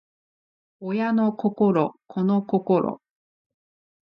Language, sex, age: Japanese, female, 40-49